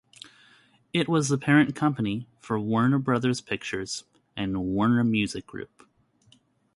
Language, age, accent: English, 19-29, United States English